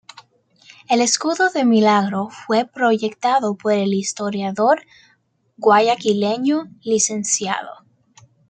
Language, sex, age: Spanish, female, under 19